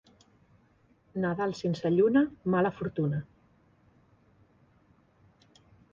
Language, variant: Catalan, Central